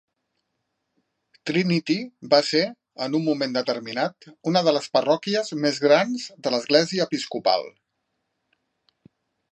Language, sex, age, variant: Catalan, male, 40-49, Central